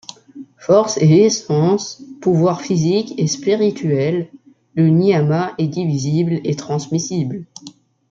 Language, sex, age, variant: French, male, under 19, Français de métropole